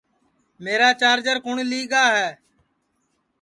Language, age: Sansi, 19-29